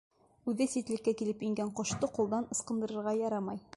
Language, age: Bashkir, 19-29